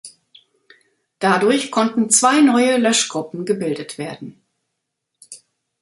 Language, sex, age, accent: German, female, 50-59, Deutschland Deutsch